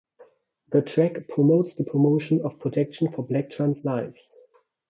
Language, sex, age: English, male, 30-39